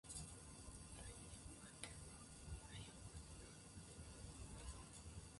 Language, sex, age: Japanese, female, 19-29